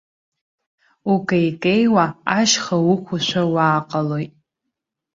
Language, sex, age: Abkhazian, female, under 19